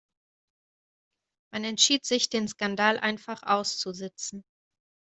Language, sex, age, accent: German, female, 30-39, Deutschland Deutsch